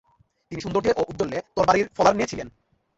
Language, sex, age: Bengali, male, 19-29